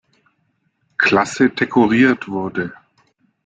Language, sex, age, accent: German, male, 40-49, Deutschland Deutsch